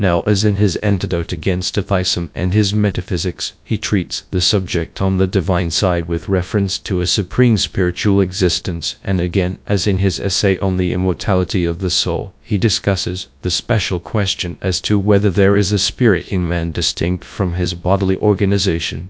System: TTS, GradTTS